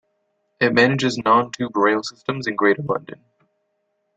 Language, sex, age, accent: English, male, under 19, United States English